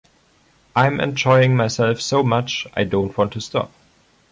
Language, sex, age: English, male, 19-29